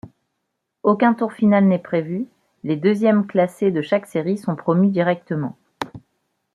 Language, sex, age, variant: French, female, 30-39, Français de métropole